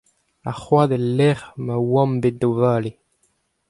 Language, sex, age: Breton, male, 19-29